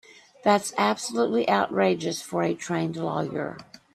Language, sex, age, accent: English, female, 50-59, United States English